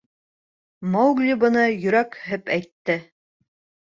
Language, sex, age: Bashkir, female, 30-39